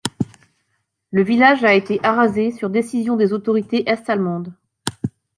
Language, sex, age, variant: French, female, 50-59, Français de métropole